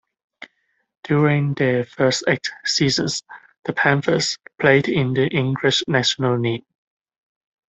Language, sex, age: English, male, 19-29